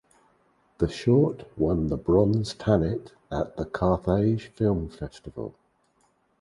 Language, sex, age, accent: English, male, 60-69, England English